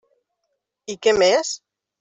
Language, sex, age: Catalan, female, 50-59